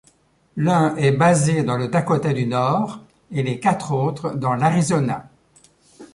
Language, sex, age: French, male, 70-79